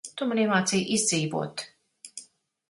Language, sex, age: Latvian, female, 50-59